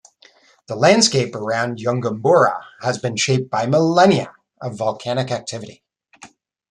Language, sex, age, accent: English, male, 40-49, Canadian English